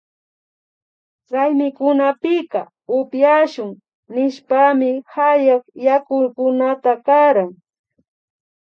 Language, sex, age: Imbabura Highland Quichua, female, 30-39